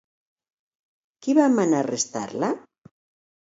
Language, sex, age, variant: Catalan, female, 60-69, Nord-Occidental